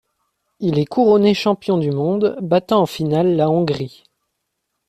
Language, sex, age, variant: French, male, under 19, Français de métropole